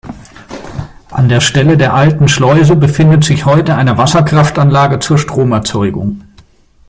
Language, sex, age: German, male, 40-49